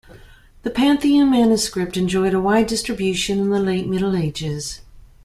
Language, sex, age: English, female, 40-49